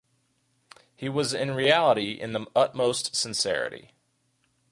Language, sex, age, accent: English, male, 30-39, United States English